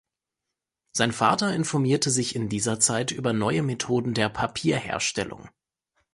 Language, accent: German, Deutschland Deutsch